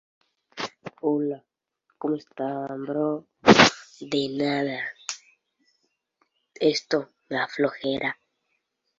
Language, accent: Spanish, Caribe: Cuba, Venezuela, Puerto Rico, República Dominicana, Panamá, Colombia caribeña, México caribeño, Costa del golfo de México